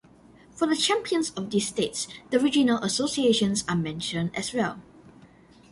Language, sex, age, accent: English, male, under 19, Singaporean English